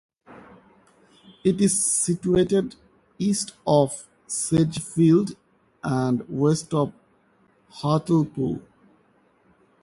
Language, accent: English, India and South Asia (India, Pakistan, Sri Lanka)